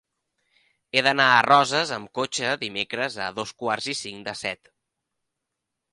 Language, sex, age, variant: Catalan, male, 19-29, Central